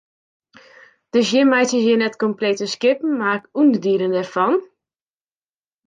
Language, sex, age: Western Frisian, female, 19-29